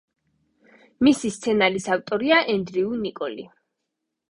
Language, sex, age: Georgian, female, 19-29